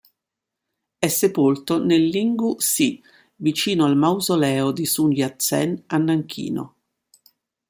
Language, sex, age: Italian, female, 60-69